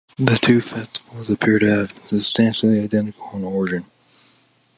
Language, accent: English, United States English